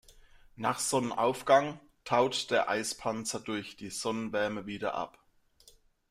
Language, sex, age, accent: German, male, 19-29, Deutschland Deutsch